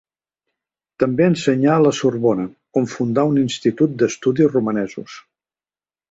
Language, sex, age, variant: Catalan, male, 60-69, Central